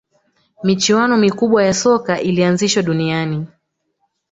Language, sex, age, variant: Swahili, female, 19-29, Kiswahili Sanifu (EA)